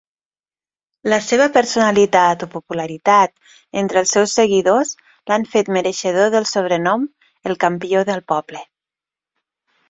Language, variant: Catalan, Nord-Occidental